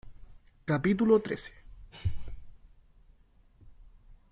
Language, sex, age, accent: Spanish, male, 19-29, Chileno: Chile, Cuyo